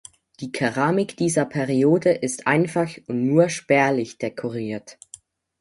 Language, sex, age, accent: German, male, under 19, Schweizerdeutsch